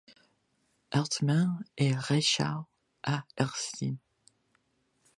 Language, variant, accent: French, Français d'Amérique du Nord, Français du Canada